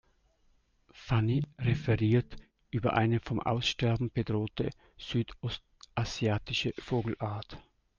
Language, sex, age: German, male, 50-59